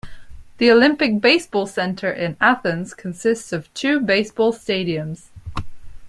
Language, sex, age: English, male, 19-29